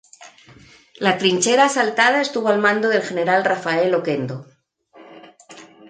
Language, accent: Spanish, España: Centro-Sur peninsular (Madrid, Toledo, Castilla-La Mancha)